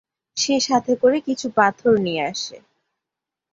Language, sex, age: Bengali, female, 19-29